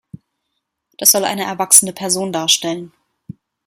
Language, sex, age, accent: German, female, 30-39, Deutschland Deutsch